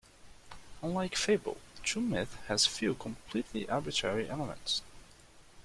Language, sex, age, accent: English, male, 19-29, United States English